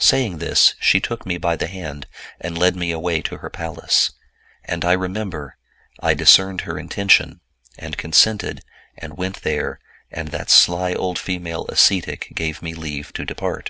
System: none